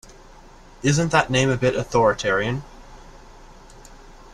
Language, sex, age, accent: English, male, under 19, United States English